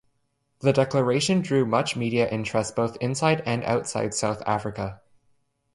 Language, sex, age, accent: English, male, under 19, Canadian English